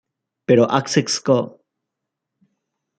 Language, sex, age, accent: Spanish, male, 19-29, Andino-Pacífico: Colombia, Perú, Ecuador, oeste de Bolivia y Venezuela andina